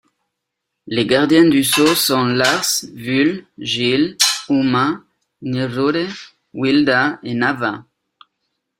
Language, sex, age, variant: French, male, 30-39, Français de métropole